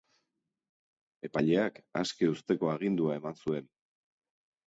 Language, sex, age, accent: Basque, male, 40-49, Erdialdekoa edo Nafarra (Gipuzkoa, Nafarroa)